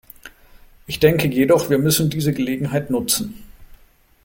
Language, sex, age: German, male, 40-49